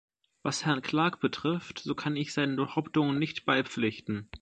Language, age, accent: German, under 19, Deutschland Deutsch